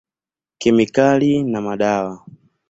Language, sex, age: Swahili, male, 19-29